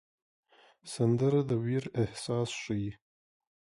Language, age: Pashto, 40-49